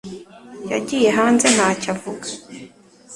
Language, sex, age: Kinyarwanda, female, 19-29